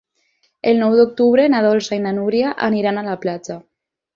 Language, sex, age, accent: Catalan, female, 19-29, valencià